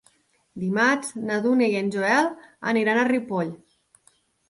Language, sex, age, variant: Catalan, female, 30-39, Nord-Occidental